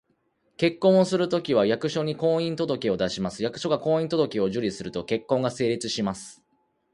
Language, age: Japanese, 30-39